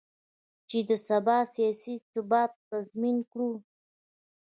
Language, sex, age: Pashto, female, 19-29